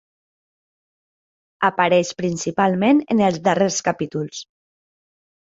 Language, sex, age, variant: Catalan, female, 30-39, Central